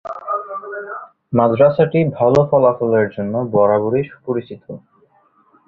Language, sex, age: Bengali, male, 19-29